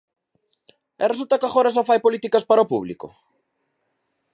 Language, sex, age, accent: Galician, male, 19-29, Atlántico (seseo e gheada)